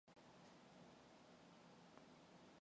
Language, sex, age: Mongolian, female, 19-29